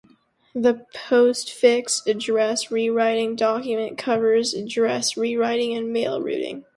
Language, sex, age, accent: English, female, under 19, United States English